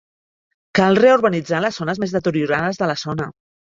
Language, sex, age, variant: Catalan, female, 40-49, Central